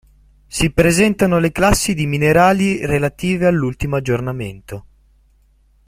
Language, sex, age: Italian, male, 19-29